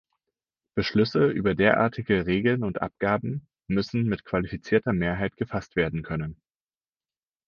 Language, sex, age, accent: German, male, 19-29, Deutschland Deutsch